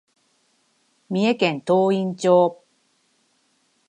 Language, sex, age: Japanese, female, 30-39